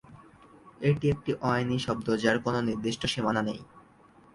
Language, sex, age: Bengali, male, under 19